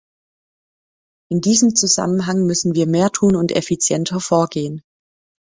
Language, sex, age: German, female, 30-39